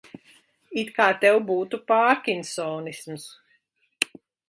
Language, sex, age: Latvian, female, 40-49